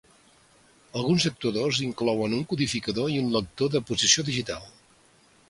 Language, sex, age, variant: Catalan, male, 60-69, Central